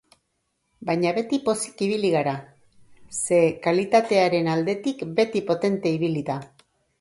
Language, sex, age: Basque, female, 60-69